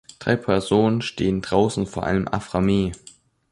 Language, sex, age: German, male, under 19